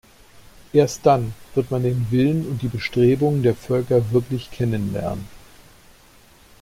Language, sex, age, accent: German, male, 40-49, Deutschland Deutsch